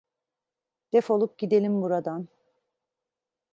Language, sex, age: Turkish, female, 40-49